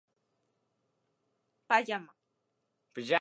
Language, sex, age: Japanese, female, 19-29